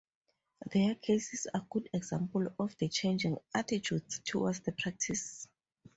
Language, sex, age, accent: English, female, 19-29, Southern African (South Africa, Zimbabwe, Namibia)